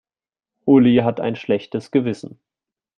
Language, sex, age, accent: German, male, 19-29, Deutschland Deutsch